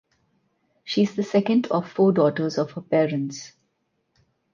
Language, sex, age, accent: English, female, 40-49, India and South Asia (India, Pakistan, Sri Lanka)